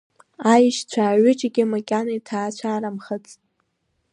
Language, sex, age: Abkhazian, female, under 19